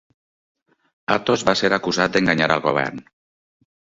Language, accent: Catalan, valencià